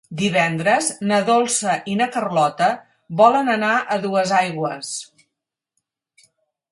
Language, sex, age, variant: Catalan, female, 50-59, Central